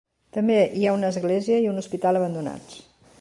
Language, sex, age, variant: Catalan, female, 60-69, Central